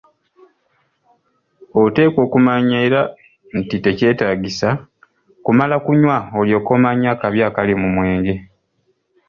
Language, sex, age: Ganda, male, 30-39